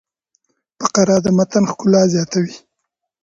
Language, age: Pashto, 19-29